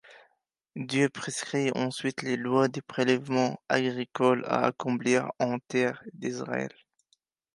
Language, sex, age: French, male, 19-29